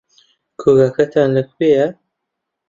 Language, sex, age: Central Kurdish, male, 19-29